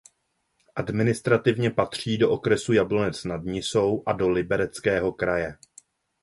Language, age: Czech, 30-39